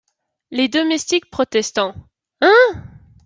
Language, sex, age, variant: French, female, 19-29, Français de métropole